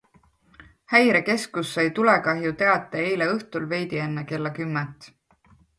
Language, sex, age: Estonian, female, 30-39